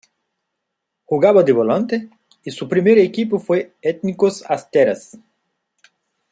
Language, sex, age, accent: Spanish, male, 40-49, España: Sur peninsular (Andalucia, Extremadura, Murcia)